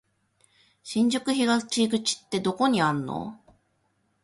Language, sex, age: Japanese, female, 19-29